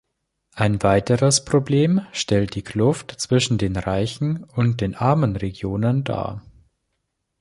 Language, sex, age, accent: German, male, under 19, Deutschland Deutsch